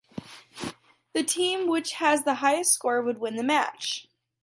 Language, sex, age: English, female, under 19